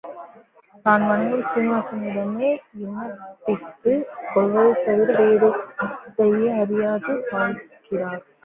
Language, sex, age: Tamil, female, 19-29